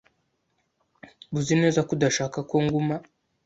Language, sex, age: Kinyarwanda, male, 19-29